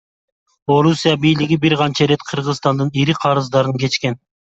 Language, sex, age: Kyrgyz, male, 40-49